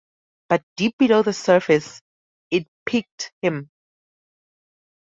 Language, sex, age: English, female, 19-29